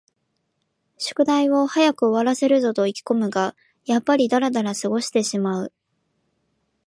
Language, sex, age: Japanese, female, 19-29